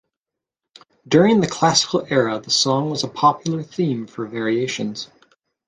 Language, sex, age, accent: English, male, 30-39, United States English